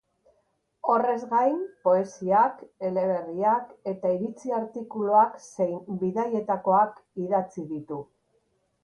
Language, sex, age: Basque, female, 60-69